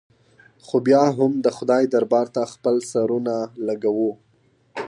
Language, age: Pashto, 19-29